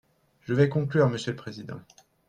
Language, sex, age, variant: French, male, 19-29, Français de métropole